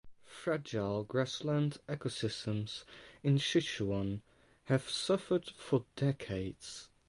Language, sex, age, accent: English, male, 19-29, Dutch